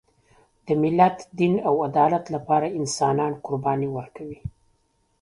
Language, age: Pashto, 40-49